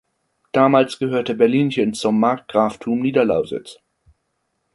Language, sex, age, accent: German, male, under 19, Deutschland Deutsch